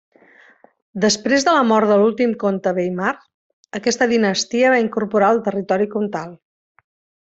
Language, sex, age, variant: Catalan, female, 50-59, Central